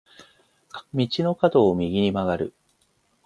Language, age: Japanese, 40-49